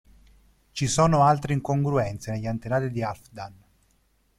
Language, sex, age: Italian, male, 30-39